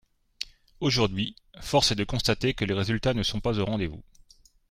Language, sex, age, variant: French, male, 40-49, Français de métropole